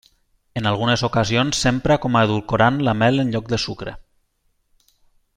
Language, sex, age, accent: Catalan, male, 19-29, valencià